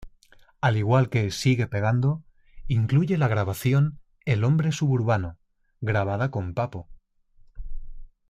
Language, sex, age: Spanish, male, 40-49